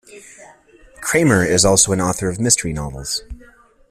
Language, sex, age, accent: English, male, 30-39, United States English